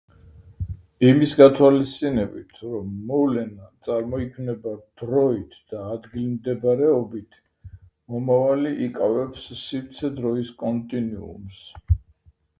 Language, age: Georgian, 60-69